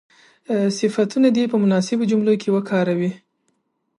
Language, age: Pashto, 19-29